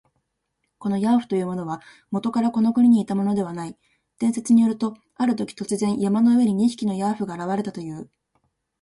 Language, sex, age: Japanese, female, 19-29